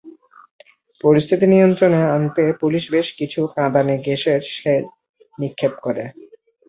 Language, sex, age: Bengali, male, 19-29